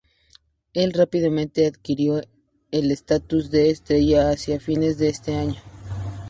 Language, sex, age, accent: Spanish, female, 19-29, México